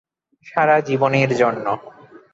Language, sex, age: Bengali, male, 19-29